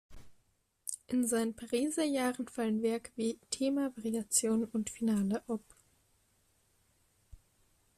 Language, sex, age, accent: German, female, 19-29, Deutschland Deutsch